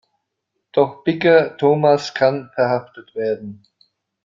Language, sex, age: German, male, 60-69